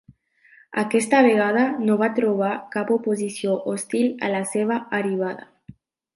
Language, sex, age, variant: Catalan, female, 19-29, Nord-Occidental